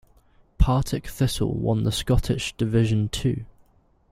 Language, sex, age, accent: English, male, 19-29, England English